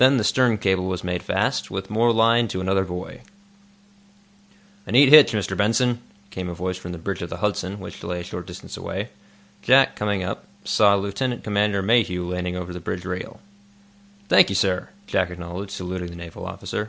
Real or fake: real